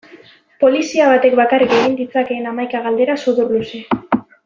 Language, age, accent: Basque, under 19, Mendebalekoa (Araba, Bizkaia, Gipuzkoako mendebaleko herri batzuk)